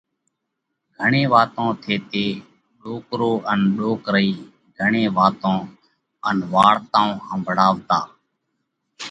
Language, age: Parkari Koli, 30-39